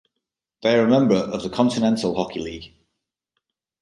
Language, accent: English, England English